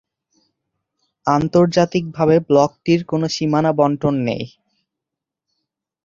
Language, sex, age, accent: Bengali, male, under 19, প্রমিত